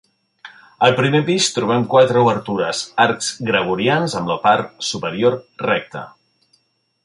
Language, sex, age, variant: Catalan, male, 40-49, Central